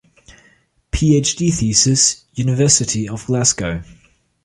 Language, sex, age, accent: English, male, under 19, England English